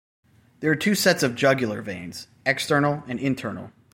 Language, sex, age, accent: English, male, 30-39, United States English